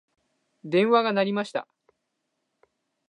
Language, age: Japanese, 19-29